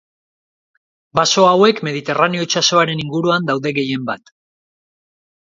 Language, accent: Basque, Erdialdekoa edo Nafarra (Gipuzkoa, Nafarroa)